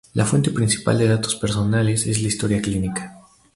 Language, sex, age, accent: Spanish, male, 19-29, México